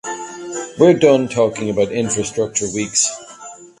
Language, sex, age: English, male, 40-49